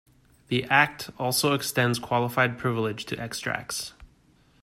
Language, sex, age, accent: English, male, 30-39, Canadian English